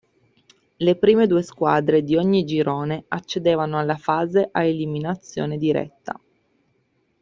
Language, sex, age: Italian, female, 30-39